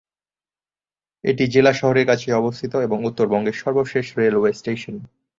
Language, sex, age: Bengali, male, 19-29